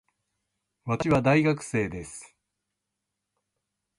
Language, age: Japanese, 50-59